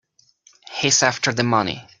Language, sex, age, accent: English, male, 30-39, United States English